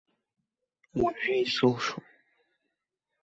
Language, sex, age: Abkhazian, male, under 19